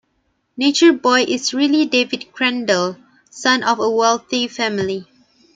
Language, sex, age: English, female, 19-29